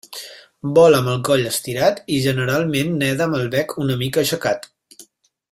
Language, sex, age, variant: Catalan, male, 30-39, Central